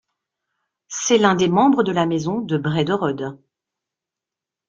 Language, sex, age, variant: French, female, 50-59, Français de métropole